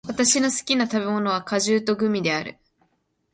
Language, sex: Japanese, female